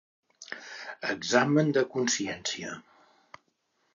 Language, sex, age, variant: Catalan, male, 60-69, Central